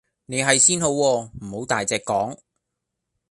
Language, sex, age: Cantonese, male, 19-29